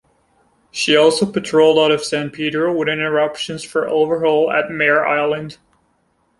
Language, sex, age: English, male, 19-29